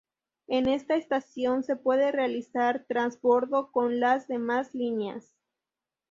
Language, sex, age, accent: Spanish, female, 19-29, México